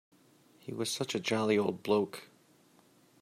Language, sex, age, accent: English, male, 19-29, United States English